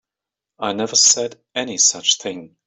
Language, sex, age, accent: English, male, 50-59, United States English